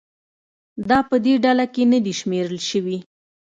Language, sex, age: Pashto, female, 30-39